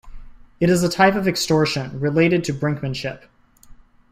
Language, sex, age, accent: English, male, 19-29, United States English